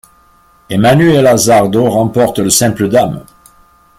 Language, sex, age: French, male, 70-79